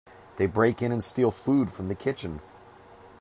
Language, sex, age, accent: English, male, 40-49, United States English